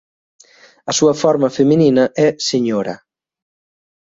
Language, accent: Galician, Atlántico (seseo e gheada)